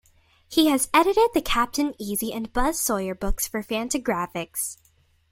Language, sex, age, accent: English, female, under 19, United States English